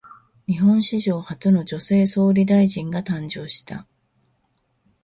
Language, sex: Japanese, female